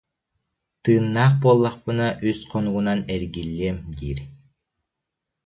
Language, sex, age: Yakut, male, 19-29